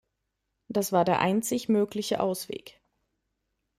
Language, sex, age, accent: German, female, 30-39, Deutschland Deutsch